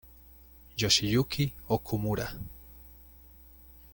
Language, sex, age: Spanish, male, 30-39